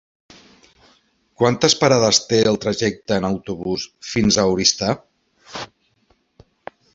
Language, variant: Catalan, Septentrional